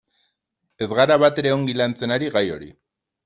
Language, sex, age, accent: Basque, male, 30-39, Erdialdekoa edo Nafarra (Gipuzkoa, Nafarroa)